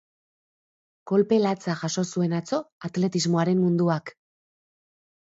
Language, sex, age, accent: Basque, female, 40-49, Erdialdekoa edo Nafarra (Gipuzkoa, Nafarroa)